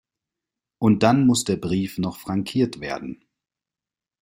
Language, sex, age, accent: German, male, 30-39, Deutschland Deutsch